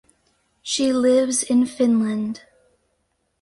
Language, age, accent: English, under 19, United States English